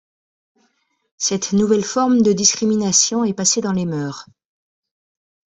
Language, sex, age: French, female, 50-59